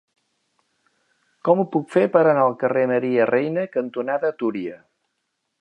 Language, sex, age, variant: Catalan, male, 50-59, Central